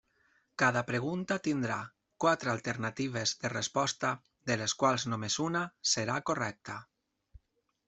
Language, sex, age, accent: Catalan, male, 30-39, valencià